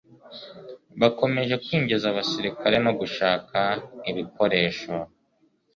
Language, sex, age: Kinyarwanda, male, 19-29